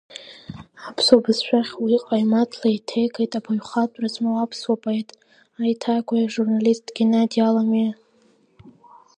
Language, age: Abkhazian, under 19